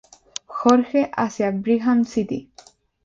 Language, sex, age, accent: Spanish, female, 19-29, España: Islas Canarias